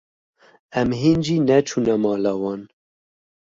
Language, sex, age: Kurdish, male, 30-39